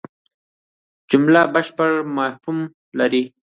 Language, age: Pashto, under 19